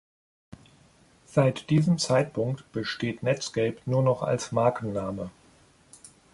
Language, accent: German, Deutschland Deutsch